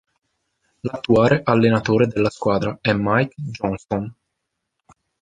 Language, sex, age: Italian, male, 19-29